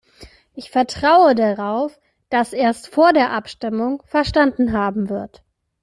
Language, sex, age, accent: German, female, 30-39, Deutschland Deutsch